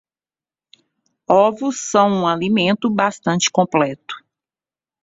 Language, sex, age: Portuguese, female, 40-49